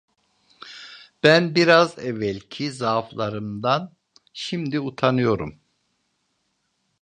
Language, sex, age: Turkish, male, 50-59